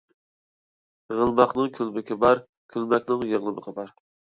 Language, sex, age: Uyghur, male, 19-29